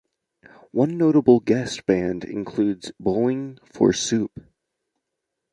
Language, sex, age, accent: English, male, under 19, United States English